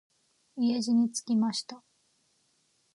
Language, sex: Japanese, female